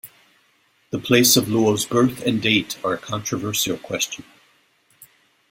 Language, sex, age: English, male, 40-49